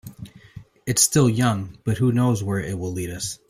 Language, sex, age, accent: English, male, 30-39, United States English